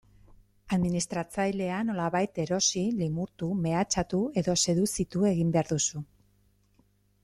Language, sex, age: Basque, female, 50-59